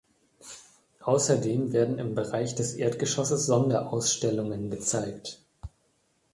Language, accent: German, Deutschland Deutsch